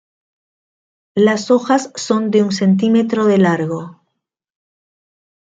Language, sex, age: Spanish, female, 50-59